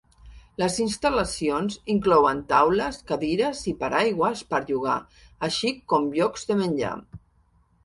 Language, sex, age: Catalan, female, 50-59